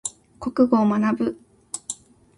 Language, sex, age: Japanese, female, 19-29